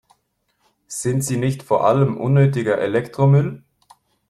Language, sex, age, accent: German, male, 30-39, Schweizerdeutsch